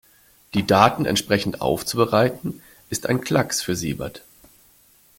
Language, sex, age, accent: German, male, 30-39, Deutschland Deutsch